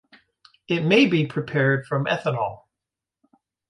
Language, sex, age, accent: English, male, 50-59, United States English